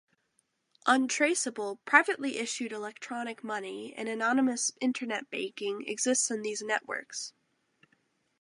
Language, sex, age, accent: English, female, under 19, United States English